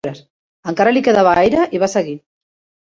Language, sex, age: Catalan, female, 50-59